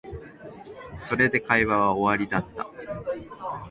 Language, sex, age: Japanese, male, 19-29